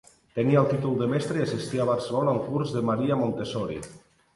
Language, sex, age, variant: Catalan, male, 40-49, Nord-Occidental